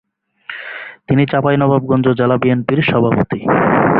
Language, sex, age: Bengali, male, 30-39